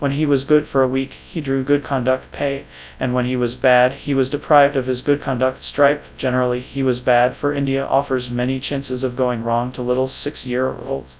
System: TTS, FastPitch